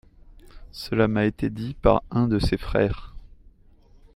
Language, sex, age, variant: French, male, 19-29, Français de métropole